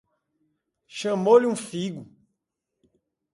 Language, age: Portuguese, 40-49